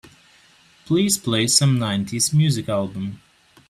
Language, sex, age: English, male, 19-29